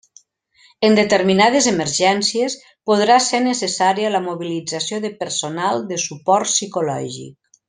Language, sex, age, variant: Catalan, female, 50-59, Central